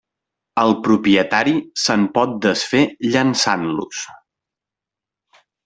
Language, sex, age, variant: Catalan, male, 19-29, Central